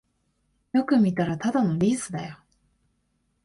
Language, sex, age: Japanese, female, 19-29